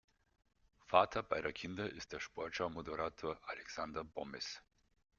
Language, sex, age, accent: German, male, 50-59, Deutschland Deutsch